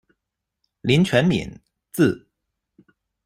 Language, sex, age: Chinese, male, 19-29